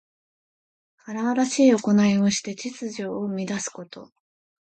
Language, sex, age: Japanese, female, 19-29